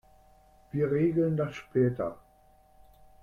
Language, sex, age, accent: German, male, 70-79, Deutschland Deutsch